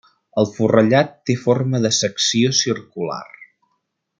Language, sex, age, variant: Catalan, male, 30-39, Central